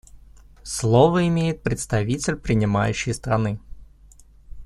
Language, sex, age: Russian, male, 30-39